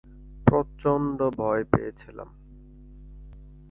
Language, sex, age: Bengali, male, 19-29